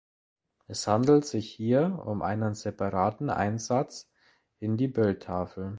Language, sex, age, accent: German, male, under 19, Deutschland Deutsch